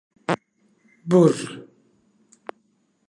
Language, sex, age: English, male, 30-39